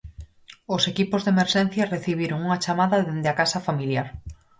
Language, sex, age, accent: Galician, female, 30-39, Normativo (estándar)